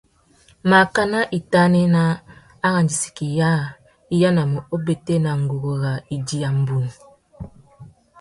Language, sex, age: Tuki, female, 30-39